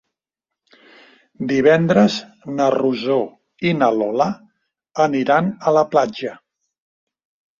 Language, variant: Catalan, Nord-Occidental